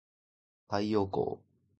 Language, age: Japanese, 19-29